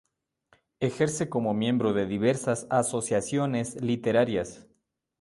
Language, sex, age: Spanish, male, 40-49